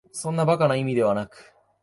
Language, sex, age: Japanese, male, 19-29